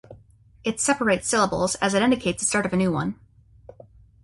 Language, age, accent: English, under 19, United States English